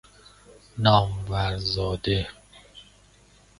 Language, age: Persian, 40-49